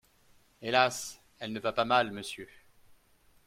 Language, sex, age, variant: French, male, 40-49, Français de métropole